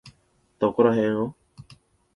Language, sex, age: Japanese, male, 19-29